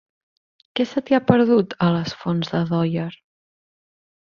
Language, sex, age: Catalan, female, 19-29